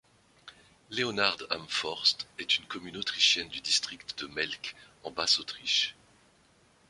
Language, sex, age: French, male, 50-59